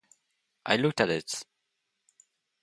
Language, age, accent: English, 19-29, United States English